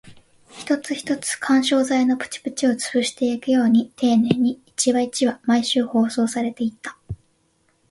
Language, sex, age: Japanese, female, 19-29